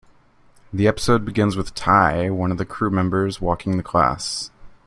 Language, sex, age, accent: English, male, 19-29, United States English